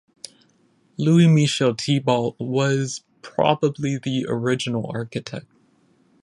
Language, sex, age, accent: English, male, 19-29, United States English